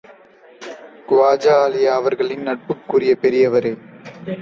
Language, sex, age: Tamil, male, 19-29